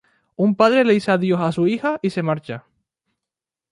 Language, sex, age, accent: Spanish, male, 19-29, España: Islas Canarias